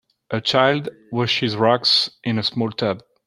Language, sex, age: English, male, 30-39